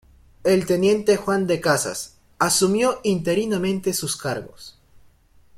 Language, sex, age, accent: Spanish, male, under 19, Andino-Pacífico: Colombia, Perú, Ecuador, oeste de Bolivia y Venezuela andina